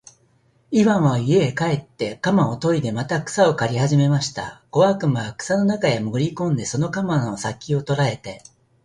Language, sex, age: Japanese, male, 60-69